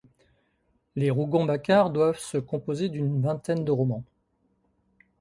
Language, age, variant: French, 50-59, Français de métropole